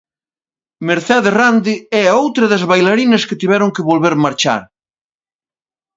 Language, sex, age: Galician, male, 40-49